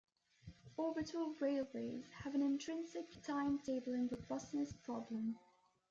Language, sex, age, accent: English, female, under 19, England English